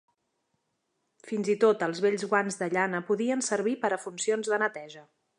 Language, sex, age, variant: Catalan, female, 30-39, Central